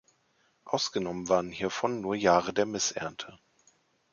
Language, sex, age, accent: German, male, 30-39, Deutschland Deutsch